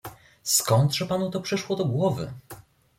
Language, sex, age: Polish, male, 19-29